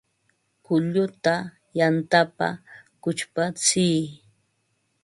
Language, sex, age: Ambo-Pasco Quechua, female, 60-69